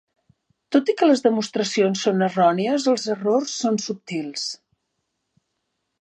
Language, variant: Catalan, Central